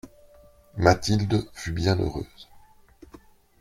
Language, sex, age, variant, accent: French, male, 40-49, Français d'Europe, Français de Belgique